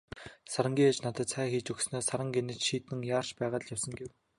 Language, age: Mongolian, 19-29